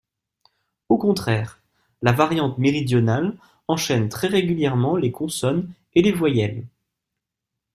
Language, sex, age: French, male, 19-29